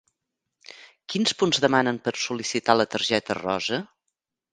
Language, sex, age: Catalan, female, 50-59